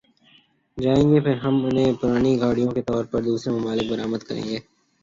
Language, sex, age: Urdu, male, 19-29